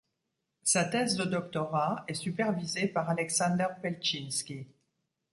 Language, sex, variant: French, female, Français de métropole